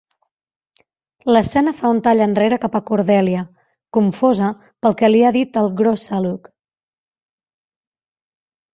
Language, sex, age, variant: Catalan, female, 40-49, Central